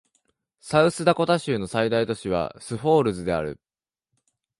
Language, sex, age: Japanese, male, 19-29